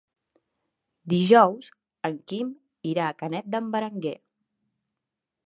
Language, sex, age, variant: Catalan, female, 19-29, Central